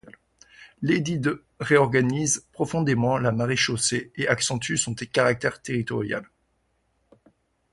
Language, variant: French, Français de métropole